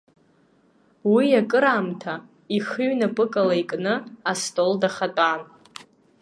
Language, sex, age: Abkhazian, female, under 19